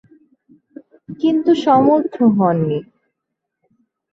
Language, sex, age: Bengali, female, under 19